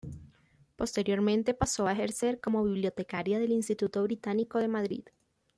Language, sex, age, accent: Spanish, female, 19-29, Caribe: Cuba, Venezuela, Puerto Rico, República Dominicana, Panamá, Colombia caribeña, México caribeño, Costa del golfo de México